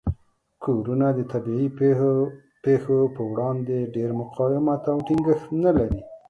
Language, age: Pashto, 40-49